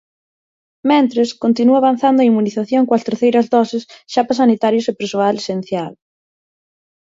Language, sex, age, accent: Galician, female, 30-39, Central (gheada)